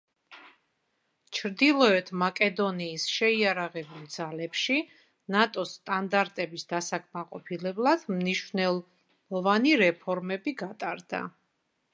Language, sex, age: Georgian, female, 50-59